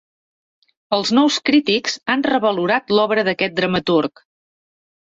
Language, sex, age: Catalan, female, 40-49